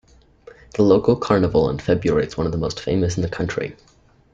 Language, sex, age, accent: English, male, under 19, Canadian English